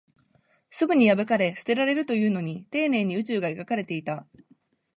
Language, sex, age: Japanese, female, 19-29